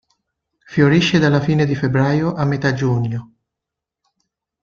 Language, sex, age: Italian, male, 19-29